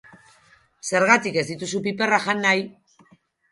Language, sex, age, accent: Basque, female, 40-49, Erdialdekoa edo Nafarra (Gipuzkoa, Nafarroa)